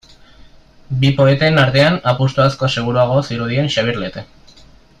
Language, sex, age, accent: Basque, male, 19-29, Mendebalekoa (Araba, Bizkaia, Gipuzkoako mendebaleko herri batzuk)